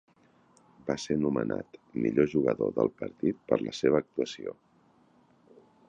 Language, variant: Catalan, Nord-Occidental